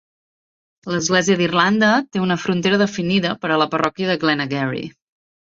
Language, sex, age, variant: Catalan, female, 30-39, Central